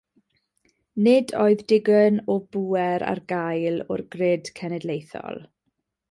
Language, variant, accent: Welsh, South-Western Welsh, Y Deyrnas Unedig Cymraeg